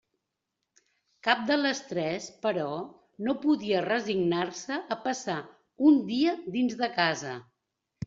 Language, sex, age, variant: Catalan, female, 60-69, Central